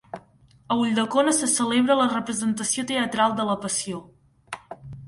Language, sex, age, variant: Catalan, female, under 19, Central